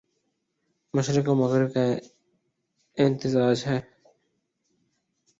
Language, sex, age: Urdu, male, 19-29